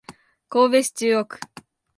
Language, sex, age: Japanese, female, under 19